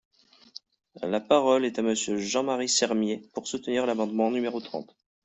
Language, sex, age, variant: French, male, 30-39, Français de métropole